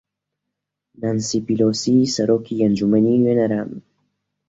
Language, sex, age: Central Kurdish, female, under 19